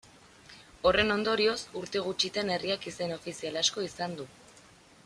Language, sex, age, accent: Basque, female, 19-29, Erdialdekoa edo Nafarra (Gipuzkoa, Nafarroa)